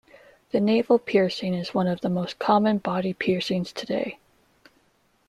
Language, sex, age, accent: English, female, 19-29, Canadian English